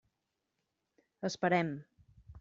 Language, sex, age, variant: Catalan, female, 40-49, Central